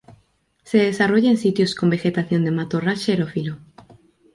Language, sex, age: Spanish, female, 19-29